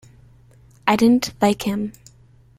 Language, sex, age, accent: English, female, under 19, United States English